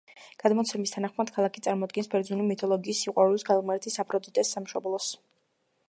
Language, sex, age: Georgian, female, under 19